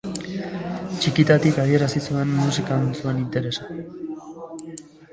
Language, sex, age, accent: Basque, male, 50-59, Mendebalekoa (Araba, Bizkaia, Gipuzkoako mendebaleko herri batzuk)